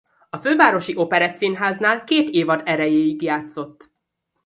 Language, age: Hungarian, 30-39